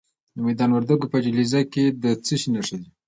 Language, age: Pashto, 19-29